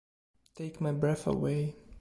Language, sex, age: Italian, male, 19-29